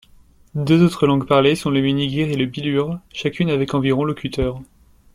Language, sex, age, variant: French, male, 19-29, Français de métropole